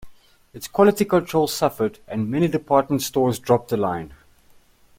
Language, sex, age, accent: English, male, 30-39, Southern African (South Africa, Zimbabwe, Namibia)